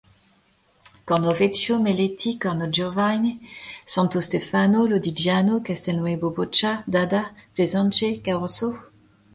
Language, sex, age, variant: French, female, 30-39, Français de métropole